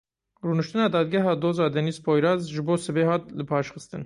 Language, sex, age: Kurdish, male, 30-39